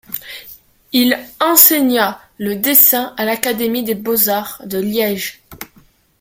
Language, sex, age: French, female, 19-29